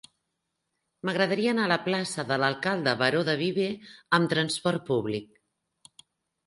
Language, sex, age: Catalan, female, 50-59